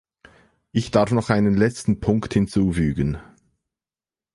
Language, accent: German, Schweizerdeutsch